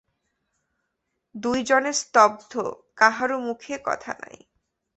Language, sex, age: Bengali, female, 19-29